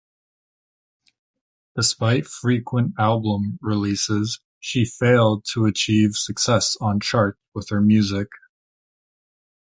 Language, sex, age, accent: English, male, 19-29, United States English